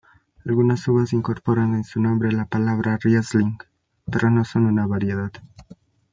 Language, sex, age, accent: Spanish, male, 19-29, Andino-Pacífico: Colombia, Perú, Ecuador, oeste de Bolivia y Venezuela andina